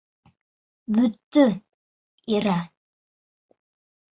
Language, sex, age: Bashkir, male, under 19